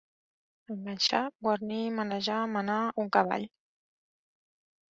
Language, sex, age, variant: Catalan, female, 30-39, Central